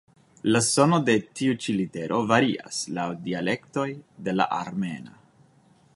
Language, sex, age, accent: Esperanto, male, 19-29, Internacia